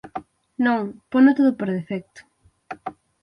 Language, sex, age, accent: Galician, female, 19-29, Atlántico (seseo e gheada)